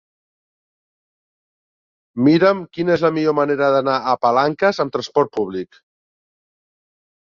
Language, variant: Catalan, Central